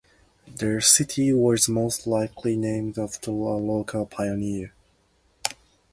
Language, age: English, 19-29